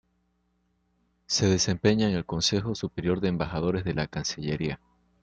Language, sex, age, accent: Spanish, male, 19-29, Caribe: Cuba, Venezuela, Puerto Rico, República Dominicana, Panamá, Colombia caribeña, México caribeño, Costa del golfo de México